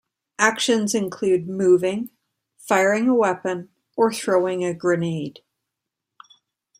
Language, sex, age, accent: English, female, 30-39, Canadian English